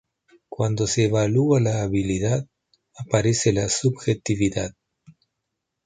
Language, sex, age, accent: Spanish, male, 50-59, Rioplatense: Argentina, Uruguay, este de Bolivia, Paraguay